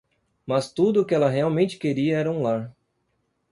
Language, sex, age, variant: Portuguese, male, 40-49, Portuguese (Brasil)